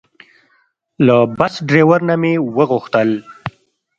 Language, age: Pashto, 30-39